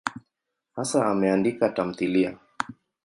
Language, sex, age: Swahili, male, 30-39